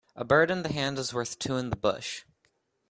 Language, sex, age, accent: English, male, under 19, United States English